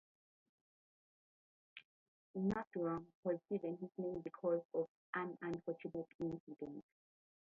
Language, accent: English, United States English